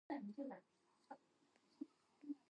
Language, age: English, 19-29